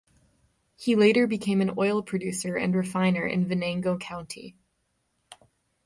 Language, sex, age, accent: English, female, 19-29, United States English; Canadian English